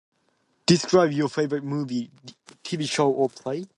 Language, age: English, 19-29